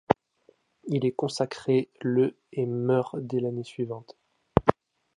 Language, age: French, 19-29